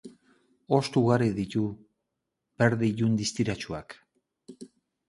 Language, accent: Basque, Erdialdekoa edo Nafarra (Gipuzkoa, Nafarroa)